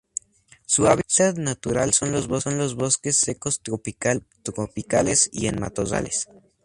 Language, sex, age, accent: Spanish, male, 19-29, México